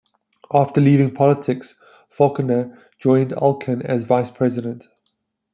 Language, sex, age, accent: English, male, 40-49, Southern African (South Africa, Zimbabwe, Namibia)